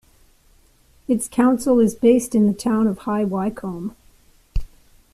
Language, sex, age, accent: English, female, 50-59, Canadian English